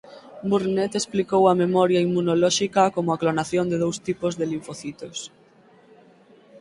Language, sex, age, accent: Galician, female, 19-29, Atlántico (seseo e gheada)